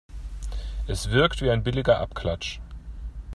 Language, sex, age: German, male, 30-39